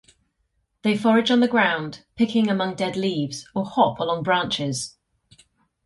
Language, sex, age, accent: English, female, 30-39, England English